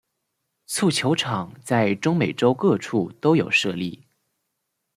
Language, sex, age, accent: Chinese, male, 19-29, 出生地：湖北省